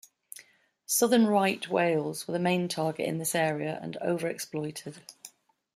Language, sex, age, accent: English, female, 50-59, England English